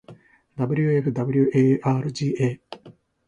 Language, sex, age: Japanese, male, 40-49